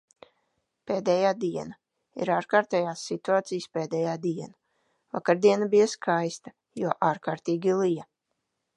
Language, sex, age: Latvian, female, 30-39